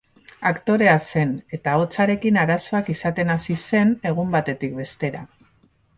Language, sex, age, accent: Basque, female, 40-49, Mendebalekoa (Araba, Bizkaia, Gipuzkoako mendebaleko herri batzuk)